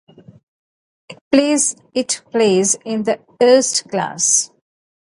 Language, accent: English, India and South Asia (India, Pakistan, Sri Lanka)